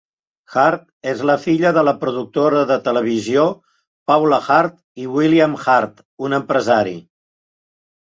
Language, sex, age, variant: Catalan, male, 70-79, Central